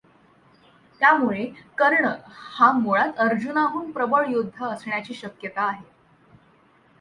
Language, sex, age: Marathi, female, under 19